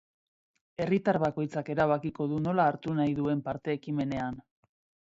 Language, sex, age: Basque, female, 40-49